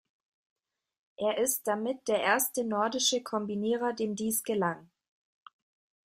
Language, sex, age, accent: German, female, 19-29, Deutschland Deutsch